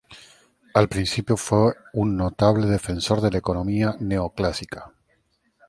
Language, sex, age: Spanish, male, 40-49